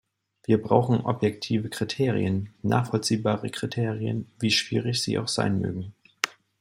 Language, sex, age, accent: German, male, 30-39, Deutschland Deutsch